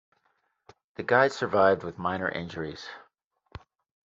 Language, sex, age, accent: English, male, 50-59, United States English